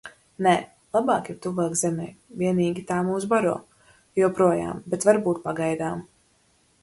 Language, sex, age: Latvian, female, 19-29